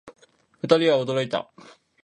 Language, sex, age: Japanese, male, 19-29